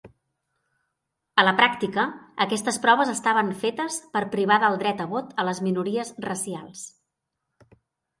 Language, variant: Catalan, Central